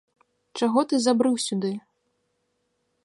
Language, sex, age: Belarusian, female, 19-29